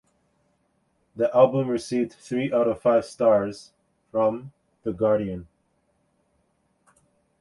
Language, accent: English, Canadian English